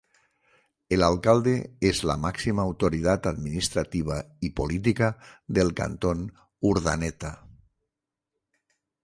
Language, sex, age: Spanish, male, 60-69